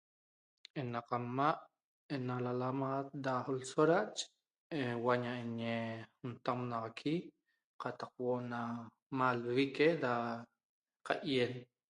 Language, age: Toba, 30-39